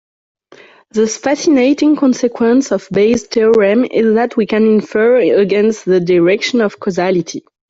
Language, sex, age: English, female, 19-29